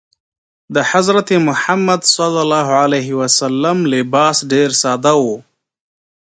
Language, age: Pashto, 19-29